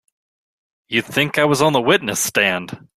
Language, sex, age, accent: English, male, 19-29, United States English